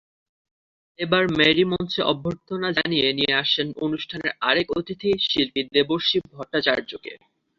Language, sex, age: Bengali, male, under 19